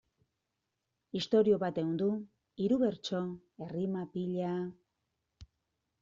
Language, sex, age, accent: Basque, female, 40-49, Mendebalekoa (Araba, Bizkaia, Gipuzkoako mendebaleko herri batzuk)